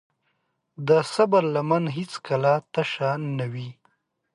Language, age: Pashto, 30-39